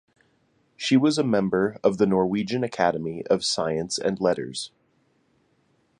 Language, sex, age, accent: English, male, 30-39, United States English